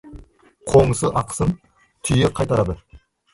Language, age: Kazakh, 30-39